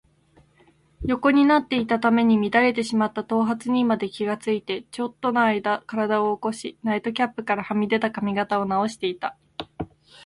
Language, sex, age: Japanese, female, 19-29